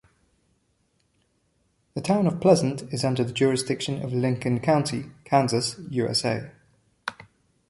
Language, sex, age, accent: English, male, 30-39, England English